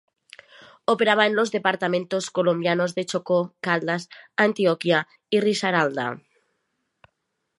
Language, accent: Spanish, España: Norte peninsular (Asturias, Castilla y León, Cantabria, País Vasco, Navarra, Aragón, La Rioja, Guadalajara, Cuenca)